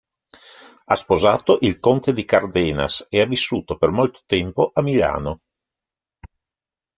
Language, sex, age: Italian, male, 60-69